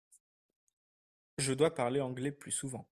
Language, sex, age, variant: French, male, 19-29, Français de métropole